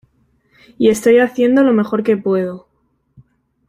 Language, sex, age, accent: Spanish, female, 19-29, España: Centro-Sur peninsular (Madrid, Toledo, Castilla-La Mancha)